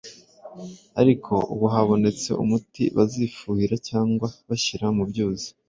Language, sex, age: Kinyarwanda, male, 19-29